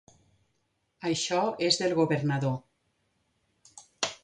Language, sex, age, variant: Catalan, female, 50-59, Nord-Occidental